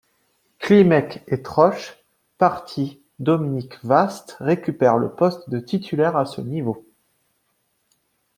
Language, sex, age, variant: French, male, 30-39, Français de métropole